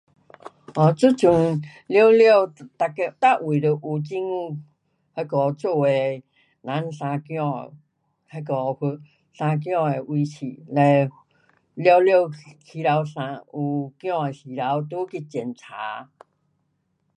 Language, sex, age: Pu-Xian Chinese, female, 70-79